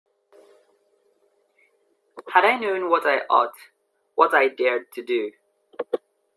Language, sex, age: English, male, 19-29